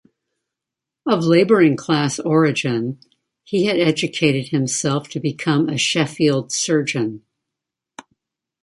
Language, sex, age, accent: English, female, 60-69, United States English